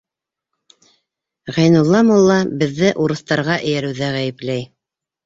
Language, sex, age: Bashkir, female, 60-69